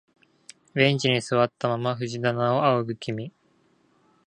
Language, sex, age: Japanese, male, 19-29